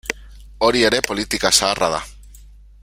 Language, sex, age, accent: Basque, male, 30-39, Mendebalekoa (Araba, Bizkaia, Gipuzkoako mendebaleko herri batzuk)